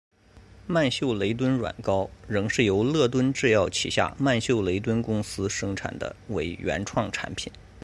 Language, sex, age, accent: Chinese, male, 30-39, 出生地：河南省